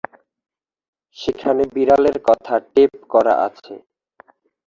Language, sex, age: Bengali, male, 40-49